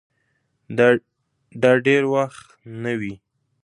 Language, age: Pashto, 19-29